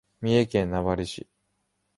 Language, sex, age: Japanese, male, 19-29